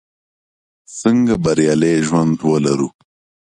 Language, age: Pashto, 19-29